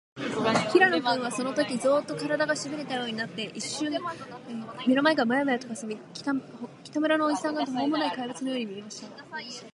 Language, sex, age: Japanese, female, under 19